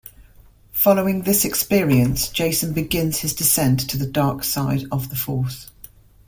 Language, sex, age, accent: English, female, 50-59, England English